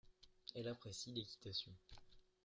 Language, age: French, under 19